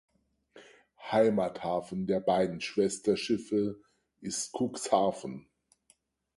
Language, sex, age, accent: German, male, 50-59, Deutschland Deutsch